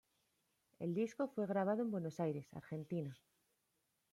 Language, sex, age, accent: Spanish, female, 30-39, España: Norte peninsular (Asturias, Castilla y León, Cantabria, País Vasco, Navarra, Aragón, La Rioja, Guadalajara, Cuenca)